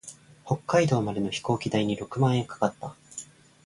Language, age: Japanese, 19-29